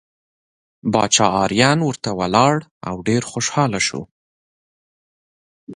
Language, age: Pashto, 30-39